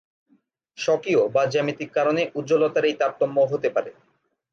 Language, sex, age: Bengali, male, 19-29